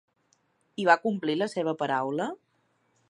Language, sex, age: Catalan, female, 30-39